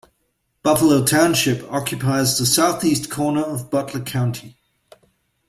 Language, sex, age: English, male, 40-49